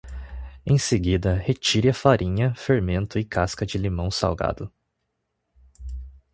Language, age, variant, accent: Portuguese, 19-29, Portuguese (Brasil), Paulista